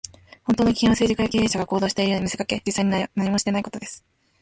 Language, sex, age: Japanese, female, 19-29